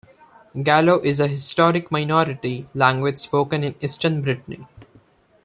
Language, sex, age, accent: English, male, 19-29, India and South Asia (India, Pakistan, Sri Lanka)